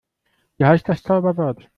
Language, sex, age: German, male, 19-29